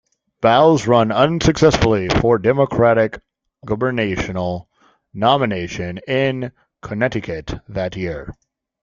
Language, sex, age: English, male, 30-39